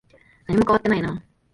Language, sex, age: Japanese, female, 19-29